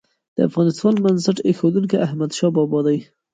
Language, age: Pashto, 19-29